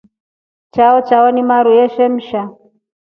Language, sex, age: Rombo, female, 40-49